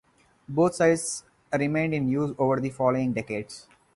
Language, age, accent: English, 19-29, India and South Asia (India, Pakistan, Sri Lanka)